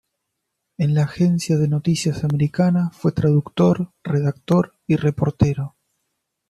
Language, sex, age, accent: Spanish, male, 30-39, Rioplatense: Argentina, Uruguay, este de Bolivia, Paraguay